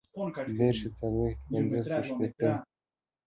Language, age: Pashto, under 19